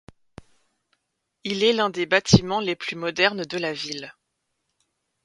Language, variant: French, Français de métropole